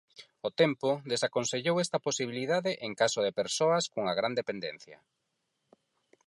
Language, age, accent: Galician, 40-49, Normativo (estándar); Neofalante